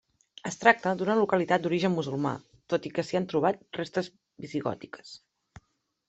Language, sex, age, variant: Catalan, female, 30-39, Central